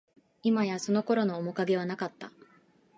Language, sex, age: Japanese, female, 19-29